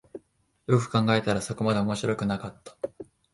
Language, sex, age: Japanese, male, 19-29